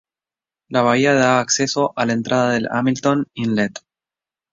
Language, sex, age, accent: Spanish, male, 19-29, Rioplatense: Argentina, Uruguay, este de Bolivia, Paraguay